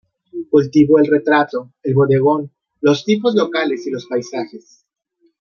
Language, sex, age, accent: Spanish, male, 30-39, México